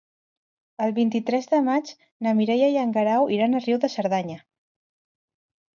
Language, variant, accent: Catalan, Central, central